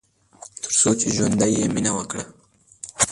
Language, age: Pashto, under 19